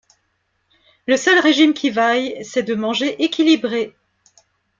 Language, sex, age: French, female, 50-59